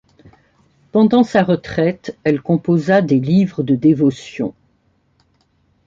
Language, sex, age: French, female, 70-79